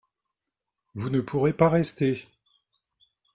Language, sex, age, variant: French, male, 50-59, Français de métropole